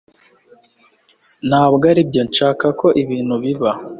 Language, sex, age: Kinyarwanda, male, under 19